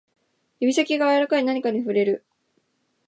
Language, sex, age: Japanese, female, 19-29